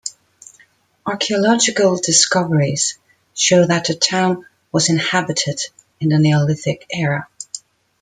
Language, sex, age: English, female, 50-59